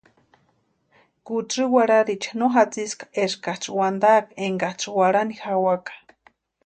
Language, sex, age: Western Highland Purepecha, female, 19-29